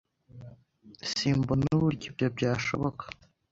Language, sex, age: Kinyarwanda, male, under 19